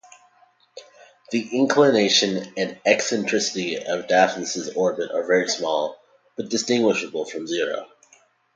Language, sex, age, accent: English, male, under 19, United States English